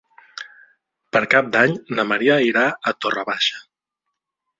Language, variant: Catalan, Central